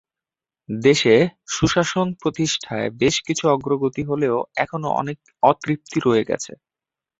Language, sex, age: Bengali, male, under 19